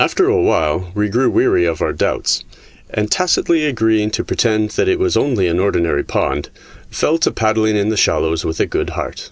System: none